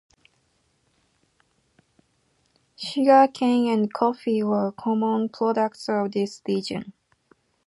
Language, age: English, 19-29